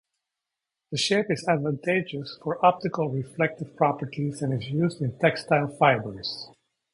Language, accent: English, United States English